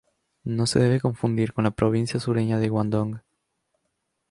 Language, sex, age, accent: Spanish, male, 19-29, América central